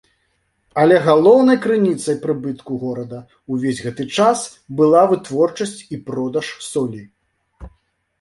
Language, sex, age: Belarusian, male, 40-49